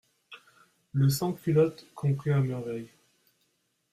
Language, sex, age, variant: French, male, 19-29, Français de métropole